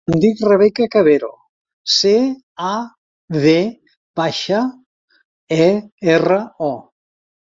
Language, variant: Catalan, Central